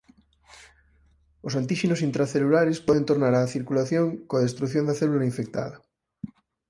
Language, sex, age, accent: Galician, male, 30-39, Normativo (estándar)